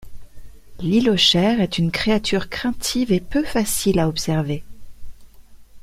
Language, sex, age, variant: French, female, 40-49, Français de métropole